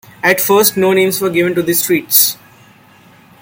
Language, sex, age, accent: English, male, 19-29, India and South Asia (India, Pakistan, Sri Lanka)